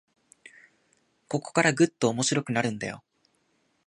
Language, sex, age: Japanese, male, 19-29